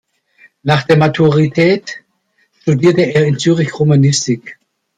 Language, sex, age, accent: German, male, 60-69, Deutschland Deutsch